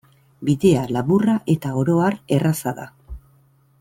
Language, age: Basque, 50-59